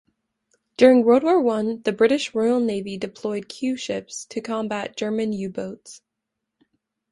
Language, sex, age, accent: English, female, under 19, United States English